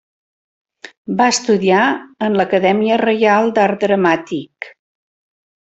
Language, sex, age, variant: Catalan, female, 60-69, Central